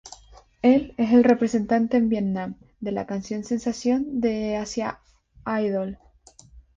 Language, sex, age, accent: Spanish, female, 19-29, España: Islas Canarias